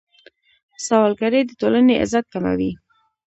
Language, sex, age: Pashto, female, 19-29